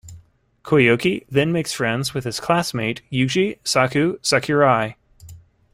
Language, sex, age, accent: English, male, 19-29, United States English